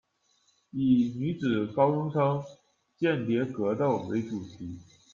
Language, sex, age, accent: Chinese, male, 19-29, 出生地：辽宁省